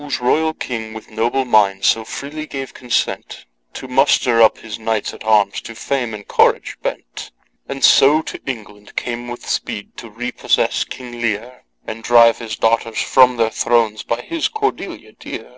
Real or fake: real